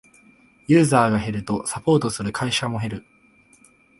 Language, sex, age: Japanese, male, 19-29